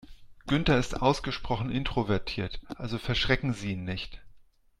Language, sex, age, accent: German, male, 40-49, Deutschland Deutsch